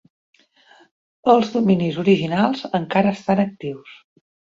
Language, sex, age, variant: Catalan, female, 40-49, Central